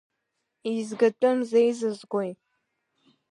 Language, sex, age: Abkhazian, female, under 19